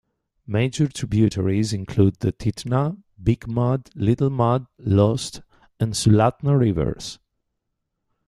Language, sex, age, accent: English, male, 40-49, Canadian English